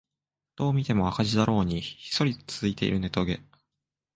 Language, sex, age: Japanese, male, 19-29